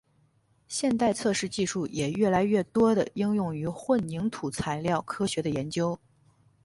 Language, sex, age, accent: Chinese, male, 19-29, 出生地：北京市